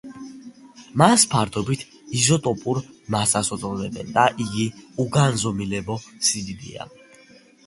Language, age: Georgian, 19-29